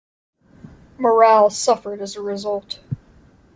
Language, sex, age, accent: English, female, under 19, United States English